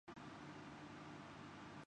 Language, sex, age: Urdu, male, 19-29